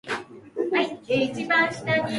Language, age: English, 30-39